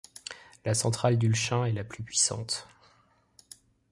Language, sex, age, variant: French, male, 30-39, Français de métropole